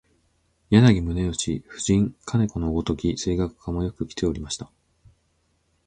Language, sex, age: Japanese, male, 30-39